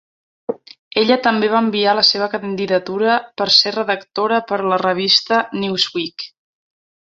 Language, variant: Catalan, Central